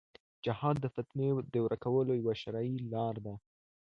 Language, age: Pashto, under 19